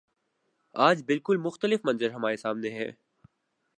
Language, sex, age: Urdu, male, 19-29